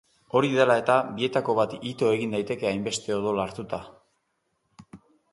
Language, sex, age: Basque, male, 40-49